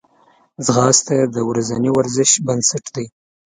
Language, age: Pashto, 30-39